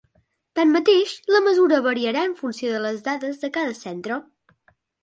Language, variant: Catalan, Central